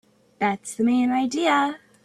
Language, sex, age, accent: English, female, under 19, United States English